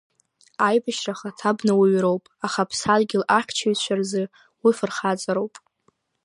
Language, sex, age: Abkhazian, female, under 19